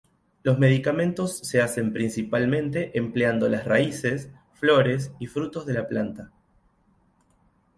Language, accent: Spanish, Rioplatense: Argentina, Uruguay, este de Bolivia, Paraguay